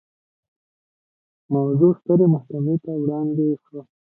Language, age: Pashto, 19-29